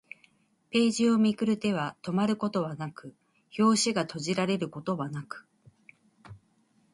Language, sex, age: Japanese, female, 19-29